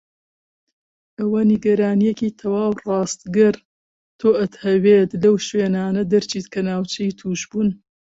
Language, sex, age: Central Kurdish, female, 50-59